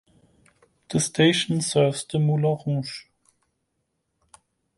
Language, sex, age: English, male, 30-39